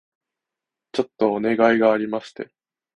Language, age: Japanese, 19-29